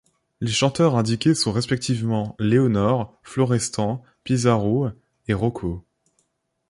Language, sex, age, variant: French, male, under 19, Français de métropole